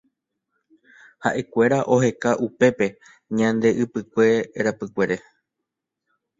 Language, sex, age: Guarani, male, 19-29